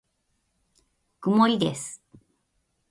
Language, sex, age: Japanese, female, 50-59